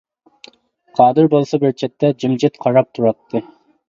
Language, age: Uyghur, 19-29